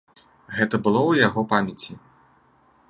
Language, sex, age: Belarusian, male, 30-39